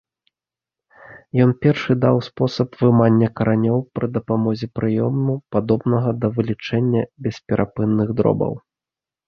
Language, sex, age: Belarusian, male, 40-49